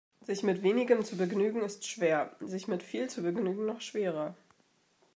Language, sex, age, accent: German, female, 19-29, Deutschland Deutsch